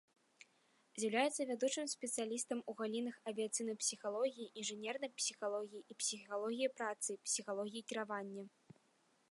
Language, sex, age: Belarusian, female, 19-29